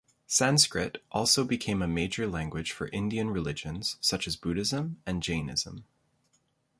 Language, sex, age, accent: English, male, 30-39, Canadian English